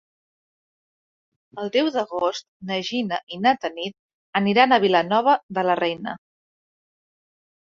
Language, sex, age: Catalan, female, 30-39